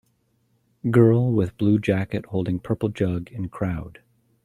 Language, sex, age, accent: English, male, 40-49, United States English